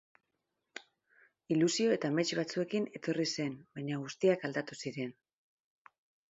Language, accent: Basque, Mendebalekoa (Araba, Bizkaia, Gipuzkoako mendebaleko herri batzuk)